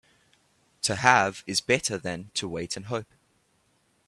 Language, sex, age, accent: English, male, under 19, Southern African (South Africa, Zimbabwe, Namibia)